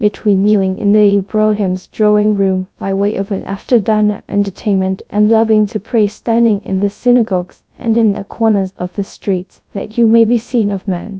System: TTS, GradTTS